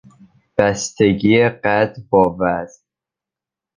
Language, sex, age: Persian, male, under 19